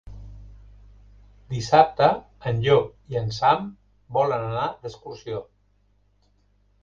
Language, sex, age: Catalan, male, 60-69